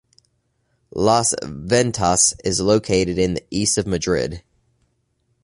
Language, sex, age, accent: English, male, 30-39, United States English